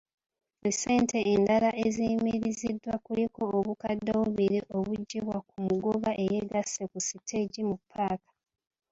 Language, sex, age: Ganda, female, 30-39